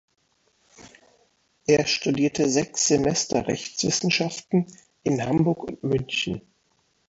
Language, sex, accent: German, male, Deutschland Deutsch